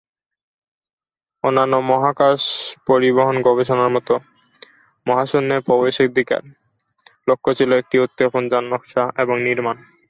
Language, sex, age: Bengali, male, 19-29